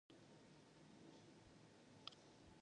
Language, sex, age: English, female, 19-29